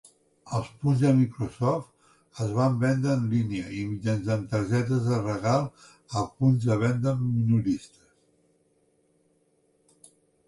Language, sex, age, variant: Catalan, male, 60-69, Central